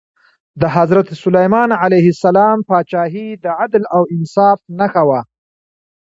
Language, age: Pashto, 40-49